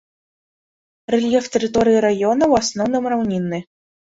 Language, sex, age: Belarusian, female, 19-29